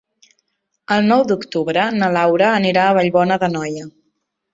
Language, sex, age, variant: Catalan, female, 19-29, Central